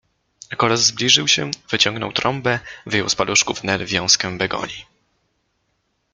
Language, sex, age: Polish, male, 19-29